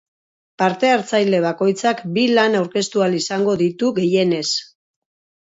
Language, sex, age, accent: Basque, female, 40-49, Mendebalekoa (Araba, Bizkaia, Gipuzkoako mendebaleko herri batzuk)